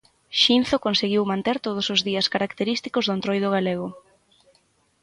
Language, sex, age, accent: Galician, female, 19-29, Central (gheada); Normativo (estándar)